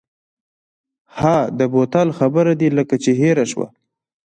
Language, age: Pashto, 19-29